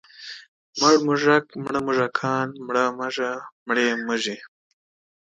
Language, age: Pashto, 19-29